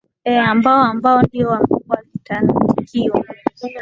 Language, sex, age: Swahili, female, 19-29